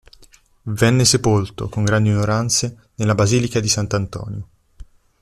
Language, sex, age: Italian, male, under 19